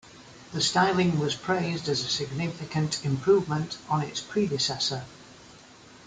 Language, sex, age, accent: English, male, 60-69, England English